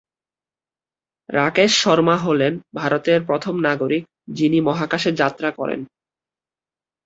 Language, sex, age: Bengali, male, 19-29